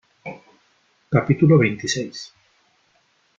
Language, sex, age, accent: Spanish, male, 30-39, España: Norte peninsular (Asturias, Castilla y León, Cantabria, País Vasco, Navarra, Aragón, La Rioja, Guadalajara, Cuenca)